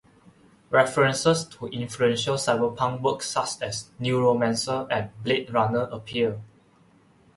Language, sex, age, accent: English, male, 19-29, Malaysian English